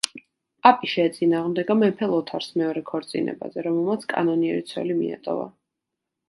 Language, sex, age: Georgian, female, 19-29